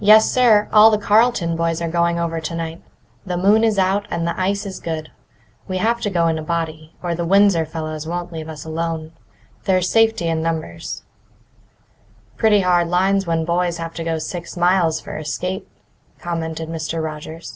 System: none